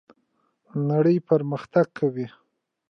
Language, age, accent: Pashto, 19-29, کندهاری لهجه